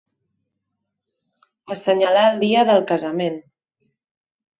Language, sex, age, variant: Catalan, female, 30-39, Central